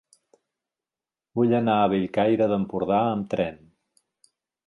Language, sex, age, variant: Catalan, male, 40-49, Central